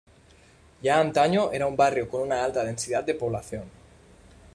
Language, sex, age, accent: Spanish, male, 19-29, España: Norte peninsular (Asturias, Castilla y León, Cantabria, País Vasco, Navarra, Aragón, La Rioja, Guadalajara, Cuenca)